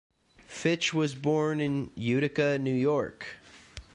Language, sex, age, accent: English, male, 30-39, United States English